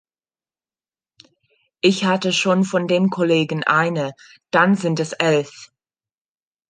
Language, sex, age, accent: German, female, 30-39, Deutschland Deutsch